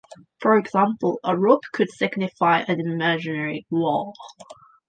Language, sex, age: English, female, 19-29